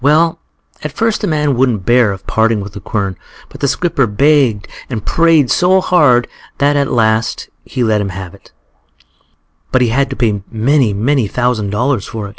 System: none